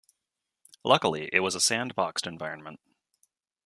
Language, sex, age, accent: English, male, 40-49, Canadian English